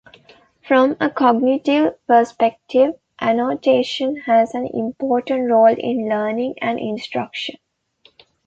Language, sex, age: English, female, 19-29